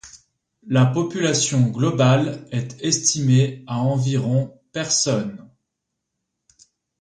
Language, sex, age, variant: French, male, 30-39, Français de métropole